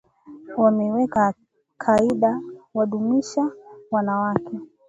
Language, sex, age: Swahili, female, 19-29